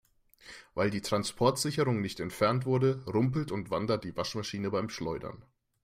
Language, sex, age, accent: German, male, 19-29, Deutschland Deutsch